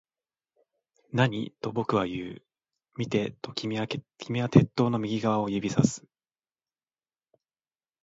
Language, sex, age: Japanese, male, 19-29